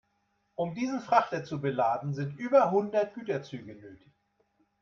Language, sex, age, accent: German, male, 60-69, Deutschland Deutsch